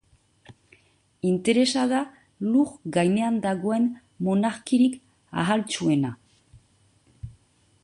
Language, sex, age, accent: Basque, female, 40-49, Nafar-lapurtarra edo Zuberotarra (Lapurdi, Nafarroa Beherea, Zuberoa)